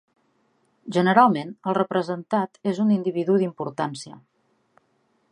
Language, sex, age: Catalan, female, 40-49